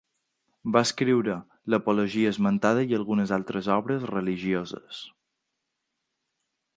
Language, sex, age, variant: Catalan, male, under 19, Balear